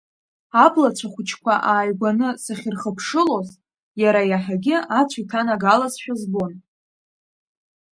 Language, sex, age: Abkhazian, female, under 19